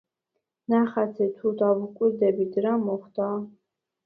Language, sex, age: Georgian, female, under 19